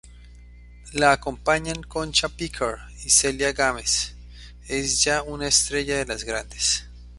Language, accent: Spanish, Andino-Pacífico: Colombia, Perú, Ecuador, oeste de Bolivia y Venezuela andina